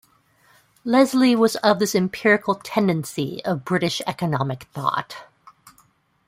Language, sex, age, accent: English, female, 40-49, United States English